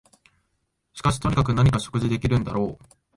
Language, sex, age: Japanese, male, 19-29